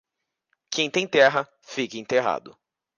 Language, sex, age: Portuguese, male, 19-29